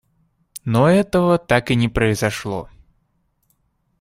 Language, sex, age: Russian, male, 19-29